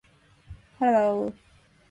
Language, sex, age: Japanese, female, under 19